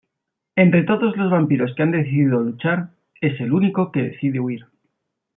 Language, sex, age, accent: Spanish, male, 40-49, España: Norte peninsular (Asturias, Castilla y León, Cantabria, País Vasco, Navarra, Aragón, La Rioja, Guadalajara, Cuenca)